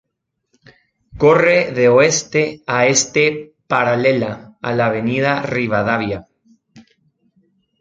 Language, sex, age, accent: Spanish, male, 19-29, América central